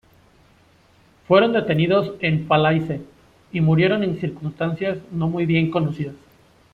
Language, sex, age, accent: Spanish, male, 19-29, México